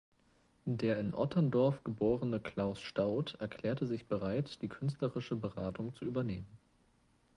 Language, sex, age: German, male, 19-29